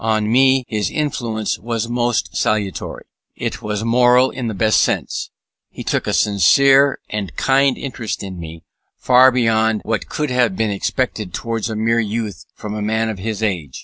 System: none